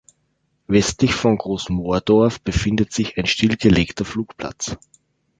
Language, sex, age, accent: German, male, 30-39, Österreichisches Deutsch